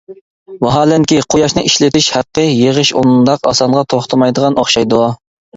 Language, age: Uyghur, 19-29